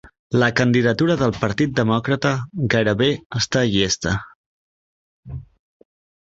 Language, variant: Catalan, Central